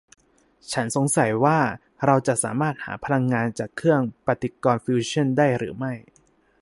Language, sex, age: Thai, male, 19-29